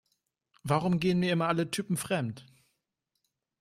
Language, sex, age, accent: German, male, 19-29, Deutschland Deutsch